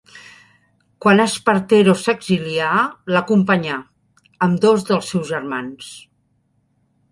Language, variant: Catalan, Central